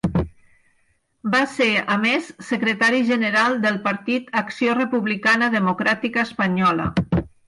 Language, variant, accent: Catalan, Nord-Occidental, nord-occidental